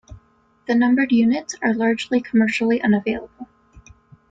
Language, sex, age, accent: English, female, 19-29, United States English